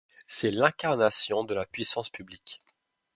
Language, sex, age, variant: French, male, 19-29, Français de métropole